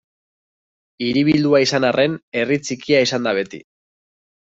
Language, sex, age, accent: Basque, male, 19-29, Mendebalekoa (Araba, Bizkaia, Gipuzkoako mendebaleko herri batzuk)